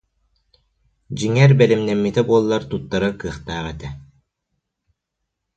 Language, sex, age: Yakut, male, 19-29